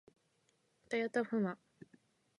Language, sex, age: Japanese, female, under 19